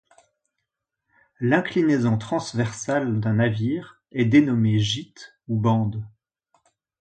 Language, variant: French, Français de métropole